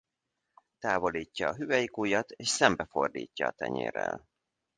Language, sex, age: Hungarian, male, 40-49